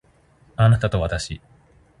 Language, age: Japanese, 30-39